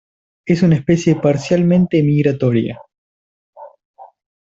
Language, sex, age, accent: Spanish, male, under 19, Rioplatense: Argentina, Uruguay, este de Bolivia, Paraguay